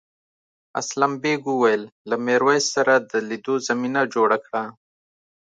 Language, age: Pashto, 30-39